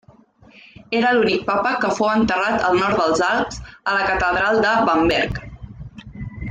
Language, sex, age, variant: Catalan, female, 19-29, Central